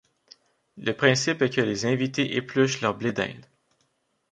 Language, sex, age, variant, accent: French, male, 30-39, Français d'Amérique du Nord, Français du Canada